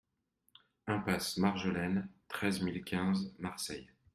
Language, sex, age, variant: French, male, 40-49, Français de métropole